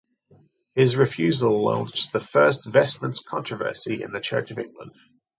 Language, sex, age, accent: English, male, 30-39, Australian English